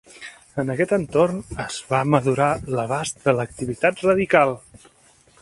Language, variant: Catalan, Central